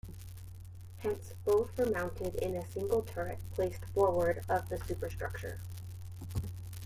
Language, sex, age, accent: English, female, 30-39, United States English